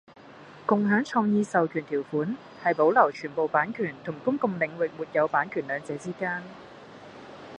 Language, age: Cantonese, 19-29